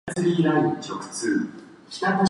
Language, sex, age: Japanese, male, under 19